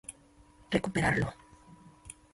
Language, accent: Spanish, México